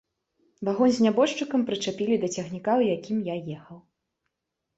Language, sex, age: Belarusian, female, 19-29